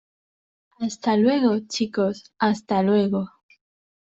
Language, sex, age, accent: Spanish, female, under 19, España: Sur peninsular (Andalucia, Extremadura, Murcia)